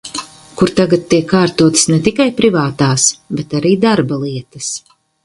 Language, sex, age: Latvian, female, 50-59